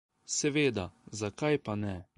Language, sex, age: Slovenian, male, 19-29